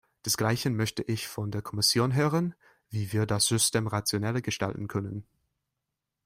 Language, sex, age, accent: German, male, 19-29, Deutschland Deutsch